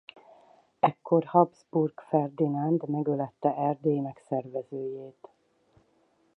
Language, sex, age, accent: Hungarian, female, 40-49, budapesti